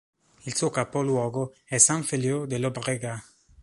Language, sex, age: Italian, male, 30-39